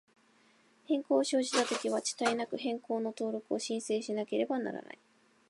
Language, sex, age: Japanese, female, 19-29